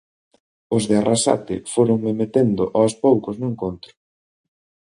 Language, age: Galician, 30-39